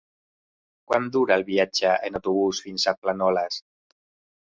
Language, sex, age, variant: Catalan, male, 40-49, Central